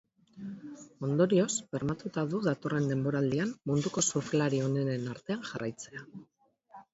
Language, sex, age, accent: Basque, female, 50-59, Mendebalekoa (Araba, Bizkaia, Gipuzkoako mendebaleko herri batzuk)